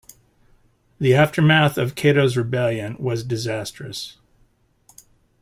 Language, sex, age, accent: English, male, 50-59, United States English